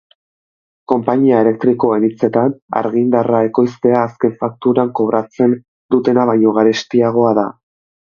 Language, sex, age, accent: Basque, male, 19-29, Erdialdekoa edo Nafarra (Gipuzkoa, Nafarroa)